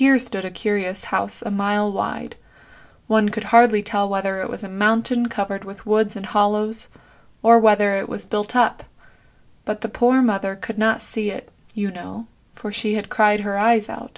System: none